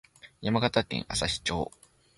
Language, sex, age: Japanese, male, 19-29